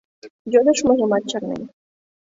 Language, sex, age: Mari, female, 19-29